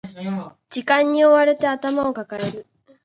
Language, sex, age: Japanese, female, under 19